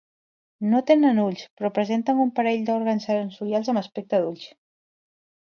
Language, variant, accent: Catalan, Central, central